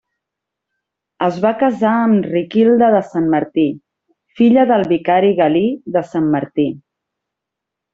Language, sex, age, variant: Catalan, female, 40-49, Central